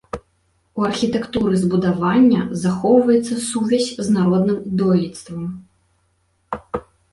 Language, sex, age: Belarusian, female, 19-29